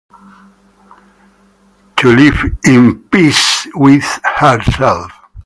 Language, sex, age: English, male, 60-69